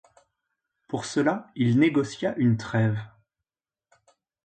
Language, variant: French, Français de métropole